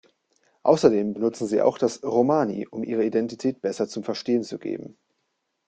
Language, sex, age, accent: German, male, 19-29, Deutschland Deutsch